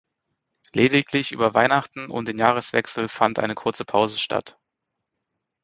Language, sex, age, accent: German, male, 30-39, Deutschland Deutsch